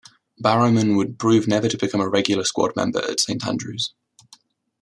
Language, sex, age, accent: English, male, 19-29, England English